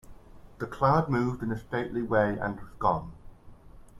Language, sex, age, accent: English, male, 30-39, England English